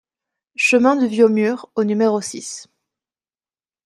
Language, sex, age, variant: French, female, 30-39, Français de métropole